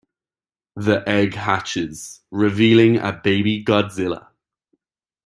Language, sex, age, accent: English, male, 19-29, Irish English